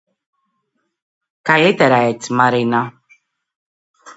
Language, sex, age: Greek, female, 40-49